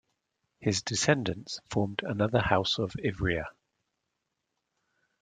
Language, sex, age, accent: English, male, 40-49, England English